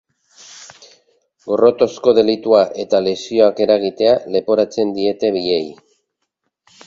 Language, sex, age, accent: Basque, male, 50-59, Erdialdekoa edo Nafarra (Gipuzkoa, Nafarroa)